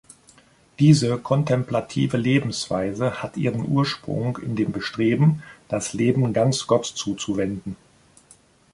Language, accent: German, Deutschland Deutsch